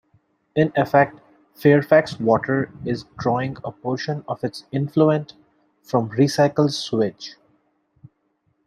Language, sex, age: English, male, 19-29